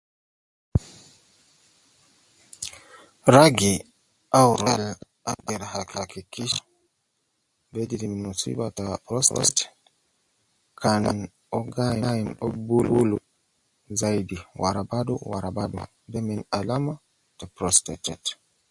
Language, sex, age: Nubi, male, 40-49